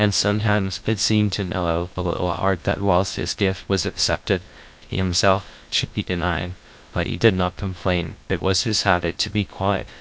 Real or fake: fake